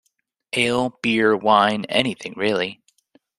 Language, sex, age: English, male, 19-29